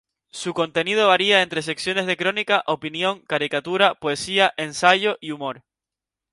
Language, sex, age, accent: Spanish, male, 19-29, España: Islas Canarias